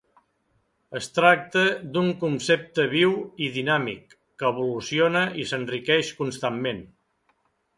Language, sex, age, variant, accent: Catalan, male, 60-69, Central, central